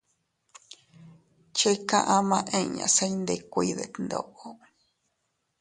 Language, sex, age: Teutila Cuicatec, female, 30-39